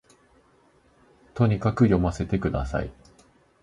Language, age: Japanese, 19-29